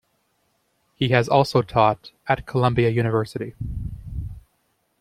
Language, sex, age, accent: English, male, 19-29, Canadian English